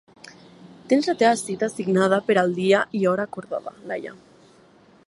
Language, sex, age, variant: Catalan, female, 19-29, Nord-Occidental